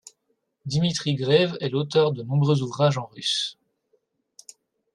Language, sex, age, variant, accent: French, male, 30-39, Français d'Europe, Français de Belgique